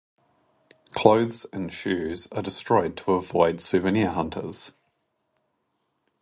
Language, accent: English, Australian English